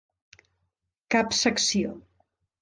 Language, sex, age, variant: Catalan, female, 40-49, Central